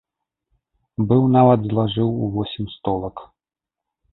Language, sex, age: Belarusian, male, 30-39